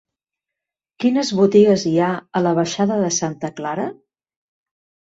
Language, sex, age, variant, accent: Catalan, female, 50-59, Central, central